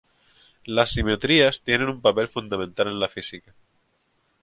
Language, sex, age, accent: Spanish, male, 19-29, España: Islas Canarias